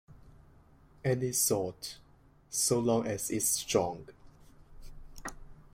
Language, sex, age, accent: English, male, 19-29, Hong Kong English